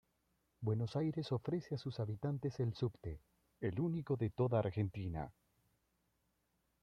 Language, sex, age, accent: Spanish, male, 19-29, América central